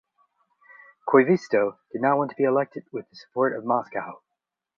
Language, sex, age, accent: English, male, 19-29, United States English